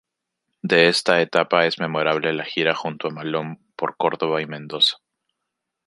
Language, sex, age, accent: Spanish, male, 19-29, Andino-Pacífico: Colombia, Perú, Ecuador, oeste de Bolivia y Venezuela andina